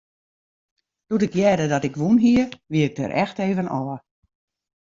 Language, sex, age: Western Frisian, female, 60-69